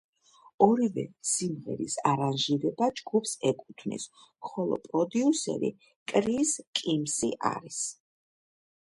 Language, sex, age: Georgian, female, 50-59